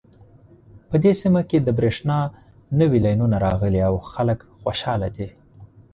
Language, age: Pashto, 30-39